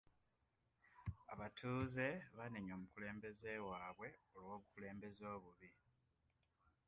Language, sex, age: Ganda, male, 19-29